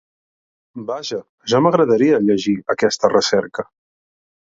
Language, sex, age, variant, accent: Catalan, male, 19-29, Central, central